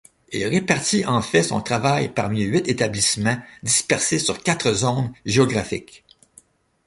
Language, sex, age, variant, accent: French, male, 60-69, Français d'Amérique du Nord, Français du Canada